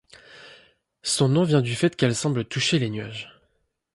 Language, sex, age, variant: French, male, 30-39, Français de métropole